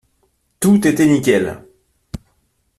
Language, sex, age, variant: French, male, 19-29, Français de métropole